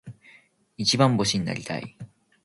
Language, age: Japanese, under 19